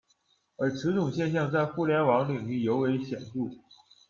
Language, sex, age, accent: Chinese, male, 19-29, 出生地：辽宁省